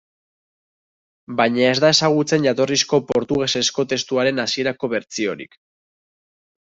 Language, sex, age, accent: Basque, male, 19-29, Mendebalekoa (Araba, Bizkaia, Gipuzkoako mendebaleko herri batzuk)